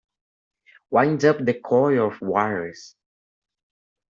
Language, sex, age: English, male, under 19